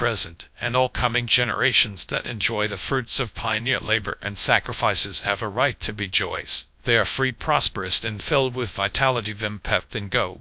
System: TTS, GradTTS